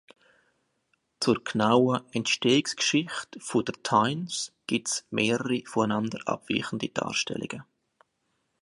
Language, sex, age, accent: German, male, 30-39, Schweizerdeutsch